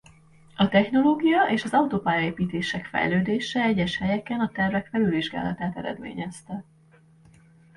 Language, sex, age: Hungarian, female, 40-49